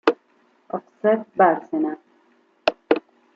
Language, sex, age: Spanish, female, 19-29